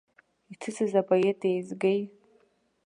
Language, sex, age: Abkhazian, female, under 19